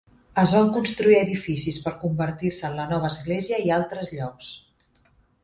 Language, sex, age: Catalan, female, 40-49